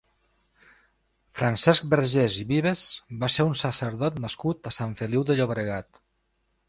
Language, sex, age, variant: Catalan, male, 50-59, Nord-Occidental